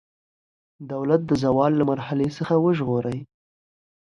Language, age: Pashto, under 19